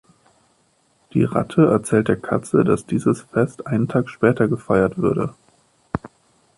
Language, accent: German, Deutschland Deutsch